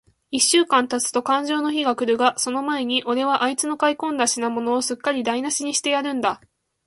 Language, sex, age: Japanese, female, 19-29